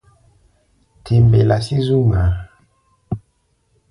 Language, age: Gbaya, 30-39